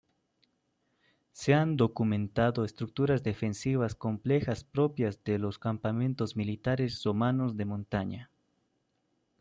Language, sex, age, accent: Spanish, male, 19-29, Andino-Pacífico: Colombia, Perú, Ecuador, oeste de Bolivia y Venezuela andina